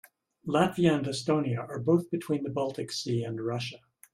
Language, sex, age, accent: English, male, 70-79, United States English